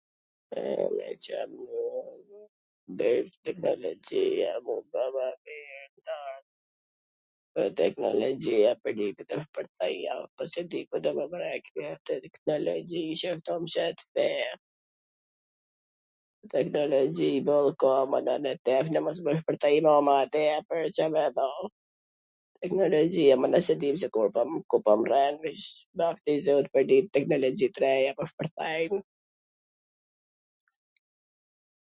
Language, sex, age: Gheg Albanian, female, 50-59